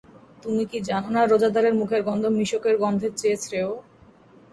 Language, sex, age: Bengali, female, 30-39